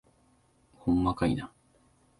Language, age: Japanese, 19-29